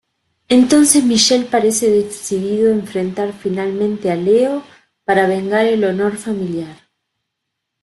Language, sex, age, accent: Spanish, female, 50-59, Rioplatense: Argentina, Uruguay, este de Bolivia, Paraguay